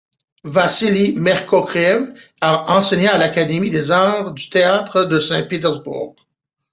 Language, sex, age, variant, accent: French, male, 40-49, Français d'Amérique du Nord, Français du Canada